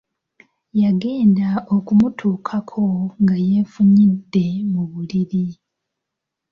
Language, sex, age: Ganda, female, 19-29